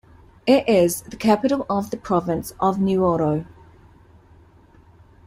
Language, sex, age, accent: English, female, 30-39, New Zealand English